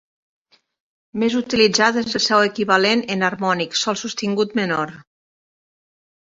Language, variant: Catalan, Nord-Occidental